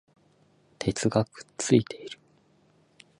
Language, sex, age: Japanese, male, 19-29